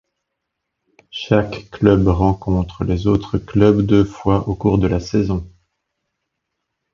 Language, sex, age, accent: French, male, 50-59, Français de Belgique; Français de Suisse